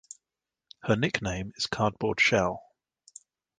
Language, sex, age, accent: English, male, 30-39, England English